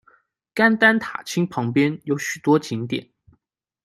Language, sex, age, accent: Chinese, male, 19-29, 出生地：江苏省